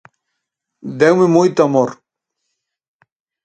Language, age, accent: Galician, 50-59, Atlántico (seseo e gheada)